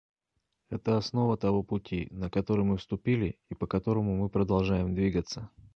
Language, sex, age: Russian, male, 40-49